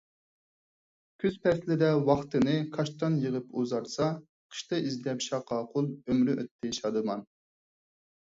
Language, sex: Uyghur, male